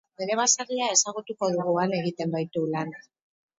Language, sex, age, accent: Basque, female, 50-59, Mendebalekoa (Araba, Bizkaia, Gipuzkoako mendebaleko herri batzuk)